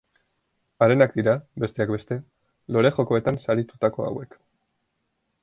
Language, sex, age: Basque, male, 19-29